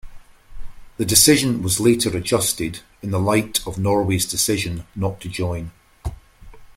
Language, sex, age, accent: English, male, 50-59, Scottish English